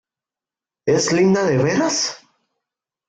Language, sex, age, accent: Spanish, male, under 19, México